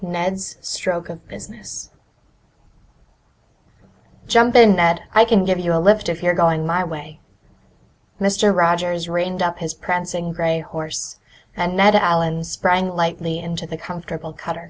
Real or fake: real